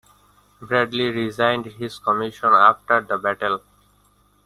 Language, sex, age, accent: English, male, 19-29, India and South Asia (India, Pakistan, Sri Lanka)